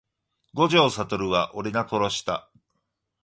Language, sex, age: Japanese, male, 40-49